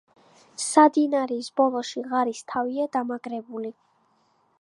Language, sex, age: Georgian, female, 19-29